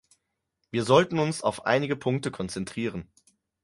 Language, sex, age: German, male, 30-39